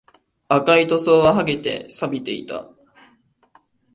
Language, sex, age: Japanese, male, 19-29